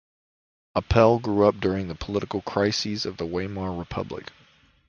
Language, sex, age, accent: English, male, 19-29, United States English